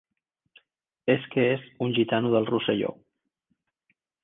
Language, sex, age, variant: Catalan, male, 50-59, Central